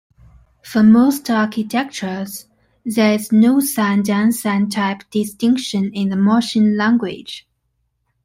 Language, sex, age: English, male, 19-29